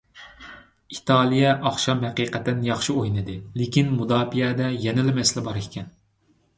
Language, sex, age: Uyghur, male, 30-39